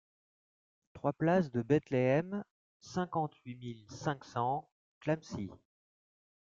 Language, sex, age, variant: French, male, 30-39, Français de métropole